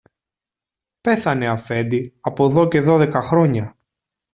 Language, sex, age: Greek, male, 30-39